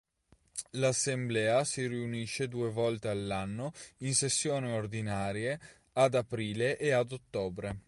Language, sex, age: Italian, male, 30-39